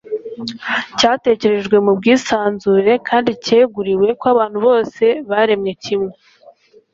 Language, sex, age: Kinyarwanda, female, under 19